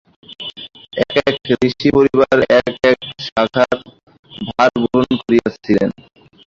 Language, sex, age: Bengali, male, 19-29